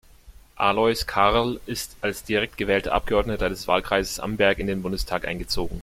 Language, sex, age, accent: German, male, 19-29, Deutschland Deutsch